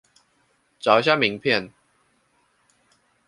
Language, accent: Chinese, 出生地：臺北市